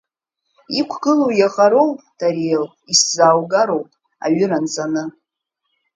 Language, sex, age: Abkhazian, female, 30-39